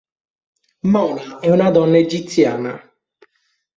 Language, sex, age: Italian, male, 19-29